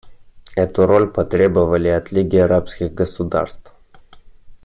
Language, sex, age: Russian, male, 19-29